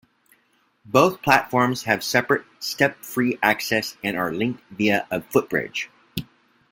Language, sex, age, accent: English, male, 50-59, United States English